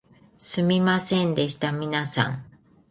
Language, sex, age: Japanese, female, 40-49